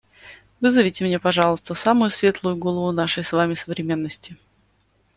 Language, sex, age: Russian, female, 19-29